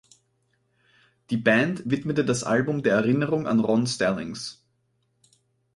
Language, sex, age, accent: German, male, 19-29, Österreichisches Deutsch